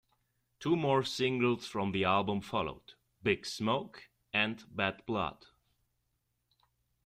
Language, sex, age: English, male, 30-39